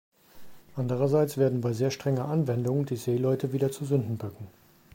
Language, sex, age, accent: German, male, 40-49, Deutschland Deutsch